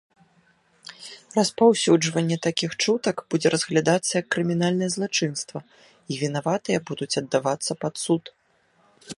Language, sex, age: Belarusian, female, 19-29